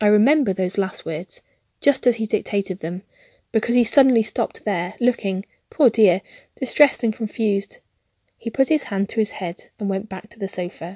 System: none